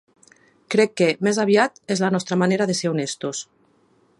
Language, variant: Catalan, Septentrional